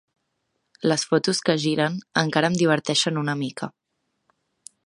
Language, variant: Catalan, Central